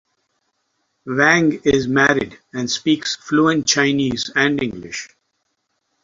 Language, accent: English, India and South Asia (India, Pakistan, Sri Lanka)